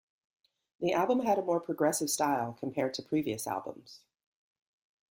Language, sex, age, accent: English, female, 40-49, United States English